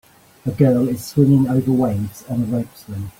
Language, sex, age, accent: English, male, 50-59, England English